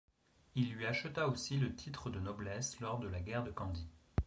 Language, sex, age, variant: French, male, 30-39, Français de métropole